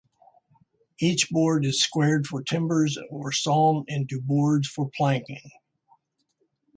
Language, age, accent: English, 60-69, United States English